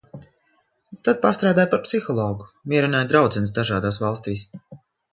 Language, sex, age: Latvian, female, 40-49